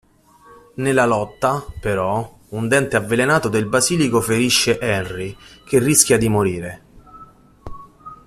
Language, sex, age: Italian, male, 40-49